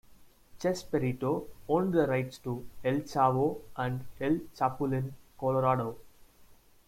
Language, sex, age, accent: English, male, 19-29, India and South Asia (India, Pakistan, Sri Lanka)